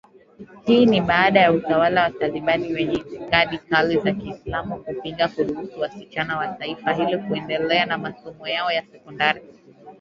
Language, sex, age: Swahili, female, 19-29